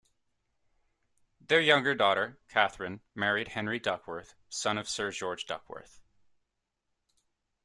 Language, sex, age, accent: English, male, 19-29, Canadian English